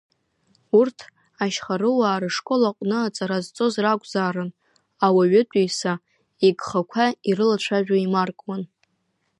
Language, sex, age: Abkhazian, female, under 19